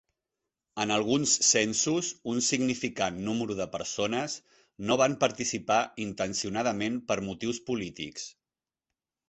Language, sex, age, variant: Catalan, male, 40-49, Central